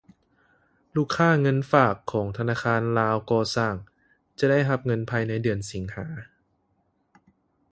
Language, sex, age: Lao, male, 19-29